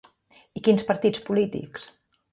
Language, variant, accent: Catalan, Central, central